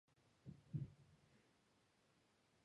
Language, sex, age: Japanese, male, 19-29